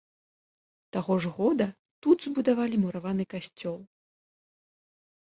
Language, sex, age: Belarusian, female, 30-39